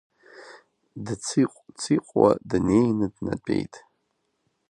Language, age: Abkhazian, 30-39